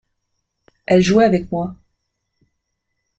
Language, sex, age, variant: French, female, 30-39, Français de métropole